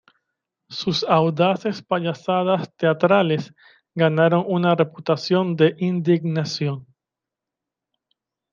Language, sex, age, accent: Spanish, male, 30-39, Caribe: Cuba, Venezuela, Puerto Rico, República Dominicana, Panamá, Colombia caribeña, México caribeño, Costa del golfo de México